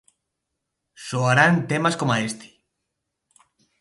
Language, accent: Galician, Oriental (común en zona oriental)